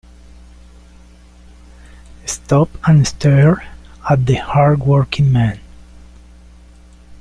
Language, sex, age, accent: English, male, 40-49, United States English